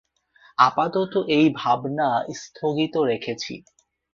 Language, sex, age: Bengali, male, 19-29